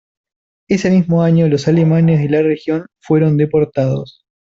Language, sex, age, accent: Spanish, male, under 19, Rioplatense: Argentina, Uruguay, este de Bolivia, Paraguay